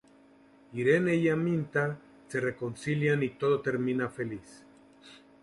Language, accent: Spanish, México